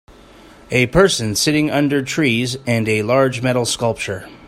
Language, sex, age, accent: English, male, 40-49, Canadian English